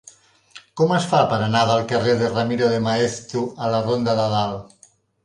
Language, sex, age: Catalan, male, 60-69